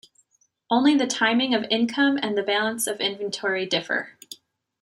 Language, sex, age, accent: English, female, 19-29, United States English